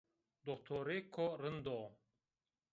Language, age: Zaza, 30-39